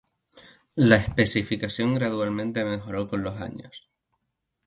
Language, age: Spanish, 19-29